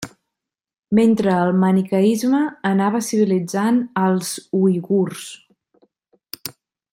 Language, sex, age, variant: Catalan, female, 40-49, Central